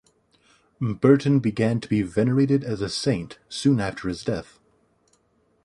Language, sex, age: English, male, 19-29